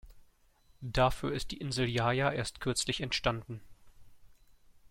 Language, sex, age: German, male, 30-39